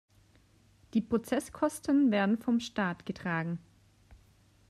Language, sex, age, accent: German, male, 30-39, Deutschland Deutsch